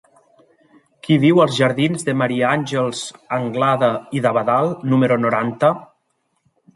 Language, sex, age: Catalan, male, 40-49